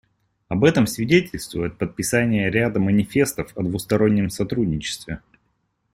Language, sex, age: Russian, male, 19-29